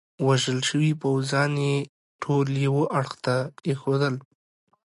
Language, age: Pashto, 19-29